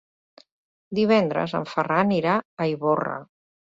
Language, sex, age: Catalan, female, 60-69